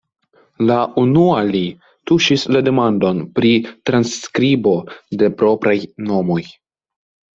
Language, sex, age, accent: Esperanto, male, under 19, Internacia